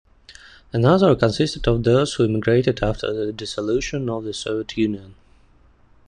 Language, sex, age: English, male, 19-29